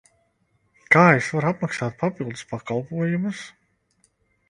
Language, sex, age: Latvian, male, 30-39